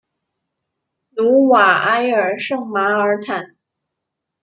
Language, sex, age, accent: Chinese, female, 19-29, 出生地：广东省